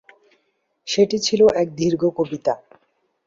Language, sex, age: Bengali, male, under 19